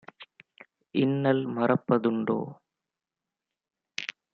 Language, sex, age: Tamil, male, 19-29